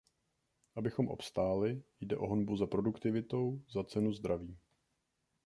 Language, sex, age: Czech, male, 19-29